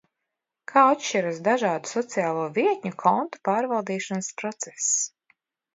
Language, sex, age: Latvian, female, 50-59